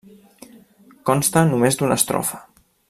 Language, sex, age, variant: Catalan, male, 30-39, Central